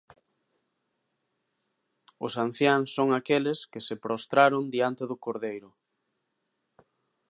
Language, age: Galician, 40-49